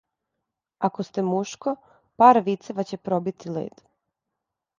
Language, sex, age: Serbian, female, 19-29